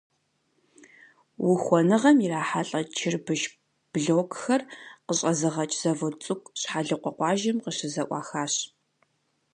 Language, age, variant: Kabardian, 19-29, Адыгэбзэ (Къэбэрдей, Кирил, псоми зэдай)